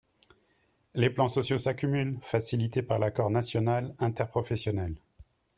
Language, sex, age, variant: French, male, 40-49, Français de métropole